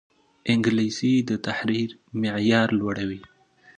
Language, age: Pashto, 19-29